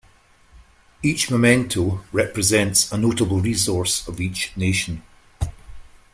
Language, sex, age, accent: English, male, 50-59, Scottish English